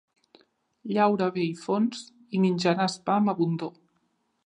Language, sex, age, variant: Catalan, male, 19-29, Nord-Occidental